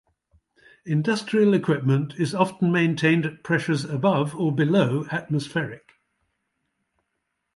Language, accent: English, England English